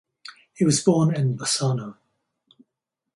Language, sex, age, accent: English, male, 60-69, Australian English